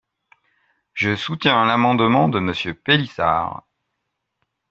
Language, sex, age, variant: French, male, 50-59, Français de métropole